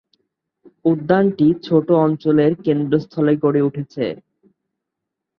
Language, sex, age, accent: Bengali, male, 19-29, Bangladeshi